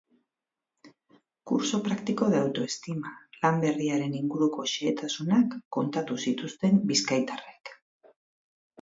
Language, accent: Basque, Mendebalekoa (Araba, Bizkaia, Gipuzkoako mendebaleko herri batzuk)